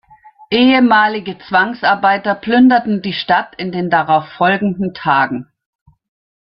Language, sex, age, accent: German, female, 60-69, Deutschland Deutsch